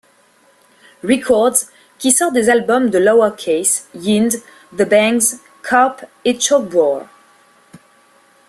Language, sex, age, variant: French, female, 19-29, Français de métropole